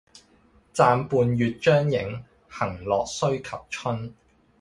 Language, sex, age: Cantonese, male, 30-39